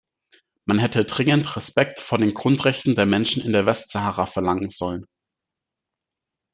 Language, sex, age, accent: German, male, 19-29, Deutschland Deutsch